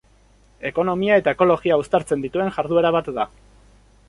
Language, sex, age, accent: Basque, male, 19-29, Erdialdekoa edo Nafarra (Gipuzkoa, Nafarroa)